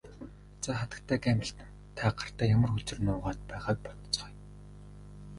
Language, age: Mongolian, 19-29